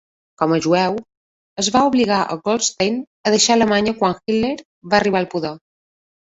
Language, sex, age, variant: Catalan, female, 40-49, Balear